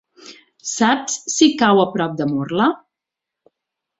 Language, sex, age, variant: Catalan, male, 40-49, Central